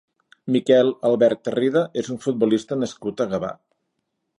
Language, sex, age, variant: Catalan, male, 50-59, Nord-Occidental